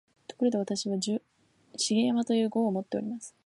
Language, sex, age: Japanese, female, under 19